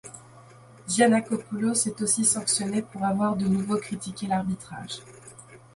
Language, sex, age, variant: French, female, 19-29, Français de métropole